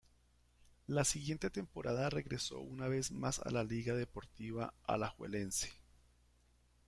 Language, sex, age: Spanish, male, 50-59